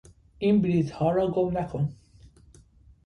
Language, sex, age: Persian, male, 30-39